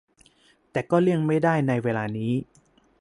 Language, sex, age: Thai, male, 19-29